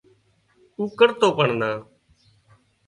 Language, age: Wadiyara Koli, 30-39